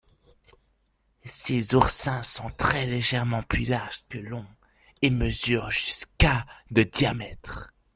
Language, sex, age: French, male, 19-29